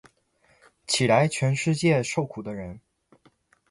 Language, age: Chinese, 30-39